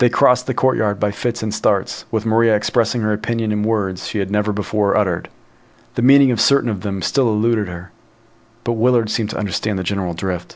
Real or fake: real